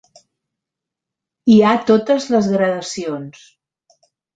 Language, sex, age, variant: Catalan, female, 50-59, Central